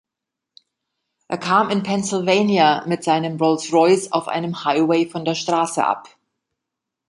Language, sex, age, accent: German, female, 50-59, Deutschland Deutsch